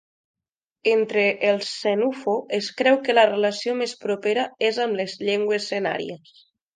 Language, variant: Catalan, Nord-Occidental